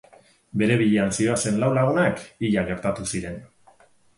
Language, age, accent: Basque, 40-49, Mendebalekoa (Araba, Bizkaia, Gipuzkoako mendebaleko herri batzuk)